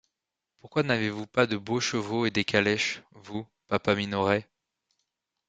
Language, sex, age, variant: French, male, 19-29, Français de métropole